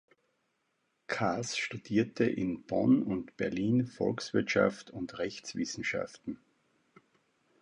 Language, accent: German, Österreichisches Deutsch